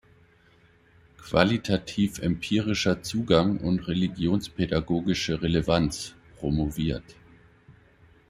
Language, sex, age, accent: German, male, 40-49, Deutschland Deutsch